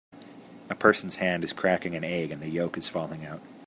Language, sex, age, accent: English, male, 30-39, Canadian English